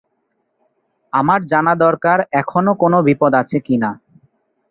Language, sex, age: Bengali, male, 19-29